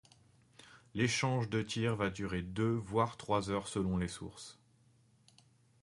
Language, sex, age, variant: French, male, 30-39, Français de métropole